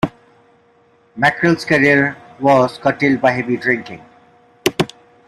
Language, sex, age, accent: English, male, 50-59, India and South Asia (India, Pakistan, Sri Lanka)